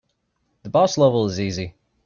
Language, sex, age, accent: English, male, 19-29, United States English